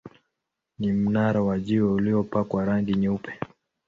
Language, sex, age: Swahili, male, 19-29